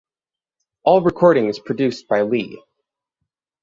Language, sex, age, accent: English, male, under 19, United States English